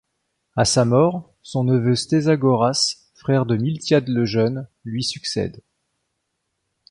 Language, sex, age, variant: French, male, 30-39, Français de métropole